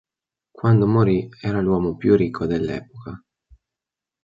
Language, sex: Italian, male